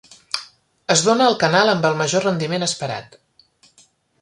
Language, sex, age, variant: Catalan, female, 40-49, Central